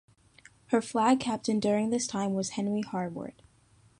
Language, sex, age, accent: English, female, under 19, United States English